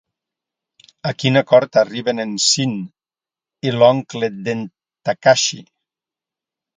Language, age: Catalan, 60-69